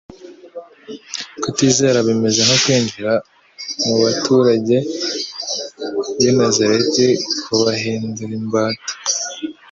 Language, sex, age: Kinyarwanda, female, 30-39